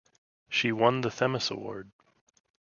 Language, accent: English, United States English